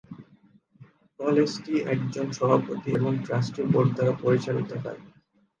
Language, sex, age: Bengali, male, 19-29